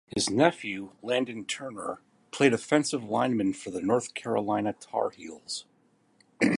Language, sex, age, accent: English, male, 50-59, United States English